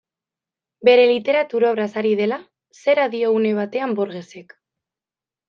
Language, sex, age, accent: Basque, female, 19-29, Mendebalekoa (Araba, Bizkaia, Gipuzkoako mendebaleko herri batzuk)